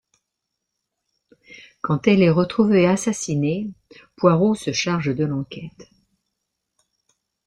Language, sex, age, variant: French, female, 60-69, Français de métropole